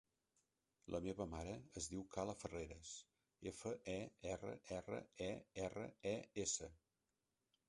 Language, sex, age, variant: Catalan, male, 60-69, Central